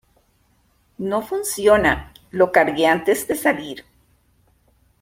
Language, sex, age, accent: Spanish, female, 50-59, América central